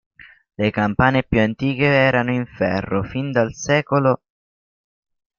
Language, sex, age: Italian, male, under 19